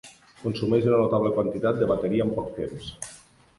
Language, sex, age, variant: Catalan, male, 40-49, Nord-Occidental